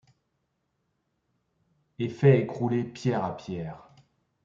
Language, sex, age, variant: French, male, 40-49, Français de métropole